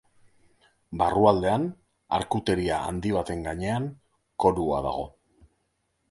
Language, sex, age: Basque, male, 40-49